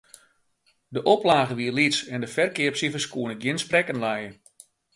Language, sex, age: Western Frisian, male, 50-59